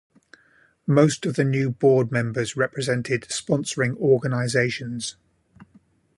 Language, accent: English, England English